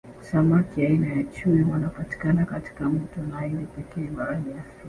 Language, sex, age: Swahili, female, 30-39